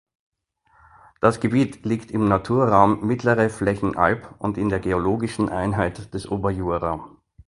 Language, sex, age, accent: German, male, 40-49, Österreichisches Deutsch